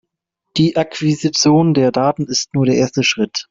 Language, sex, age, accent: German, male, 30-39, Deutschland Deutsch